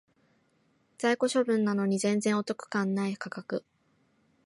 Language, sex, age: Japanese, female, 19-29